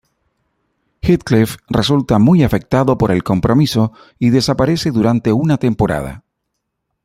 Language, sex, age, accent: Spanish, male, 50-59, América central